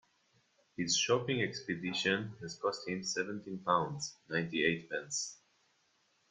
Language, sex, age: English, male, 19-29